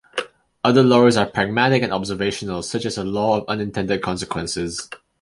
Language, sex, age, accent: English, male, 19-29, Malaysian English